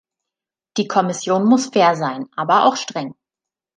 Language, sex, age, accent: German, female, 30-39, Deutschland Deutsch